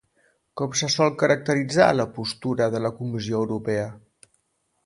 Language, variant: Catalan, Central